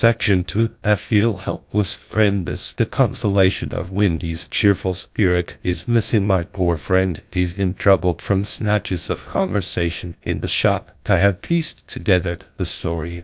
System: TTS, GlowTTS